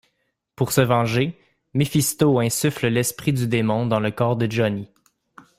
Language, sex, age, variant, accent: French, male, 19-29, Français d'Amérique du Nord, Français du Canada